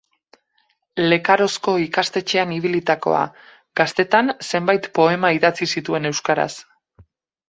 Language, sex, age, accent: Basque, female, 40-49, Mendebalekoa (Araba, Bizkaia, Gipuzkoako mendebaleko herri batzuk)